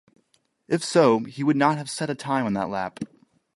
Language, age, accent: English, 19-29, United States English